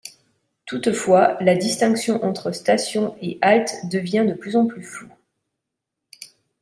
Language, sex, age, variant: French, female, 30-39, Français de métropole